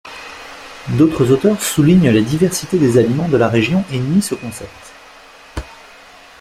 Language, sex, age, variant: French, male, 30-39, Français de métropole